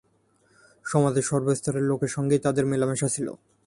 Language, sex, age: Bengali, male, 19-29